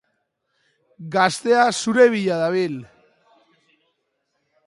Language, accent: Basque, Mendebalekoa (Araba, Bizkaia, Gipuzkoako mendebaleko herri batzuk)